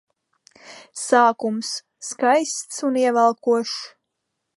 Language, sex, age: Latvian, female, 19-29